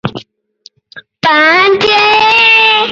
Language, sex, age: English, female, under 19